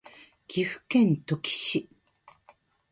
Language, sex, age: Japanese, female, 50-59